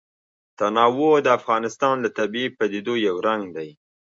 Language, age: Pashto, 19-29